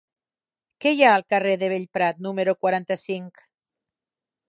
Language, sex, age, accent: Catalan, female, 50-59, Ebrenc